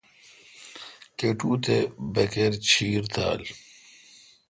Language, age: Kalkoti, 50-59